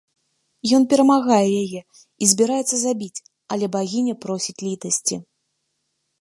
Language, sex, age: Belarusian, female, 30-39